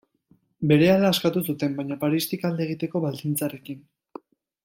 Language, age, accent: Basque, 19-29, Mendebalekoa (Araba, Bizkaia, Gipuzkoako mendebaleko herri batzuk)